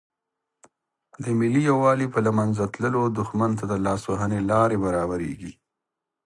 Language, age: Pashto, 30-39